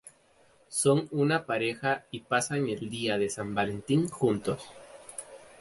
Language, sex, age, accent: Spanish, male, 19-29, América central